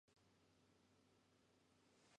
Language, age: Adamawa Fulfulde, 19-29